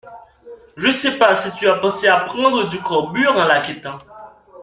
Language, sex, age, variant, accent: French, male, 19-29, Français d'Amérique du Nord, Français du Canada